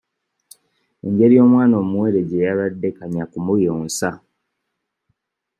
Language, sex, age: Ganda, male, 19-29